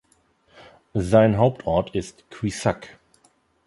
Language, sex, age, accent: German, male, 30-39, Deutschland Deutsch